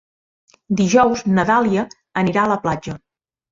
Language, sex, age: Catalan, female, 40-49